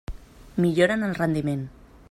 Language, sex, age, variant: Catalan, female, 40-49, Central